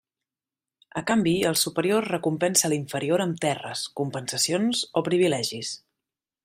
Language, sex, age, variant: Catalan, female, 30-39, Central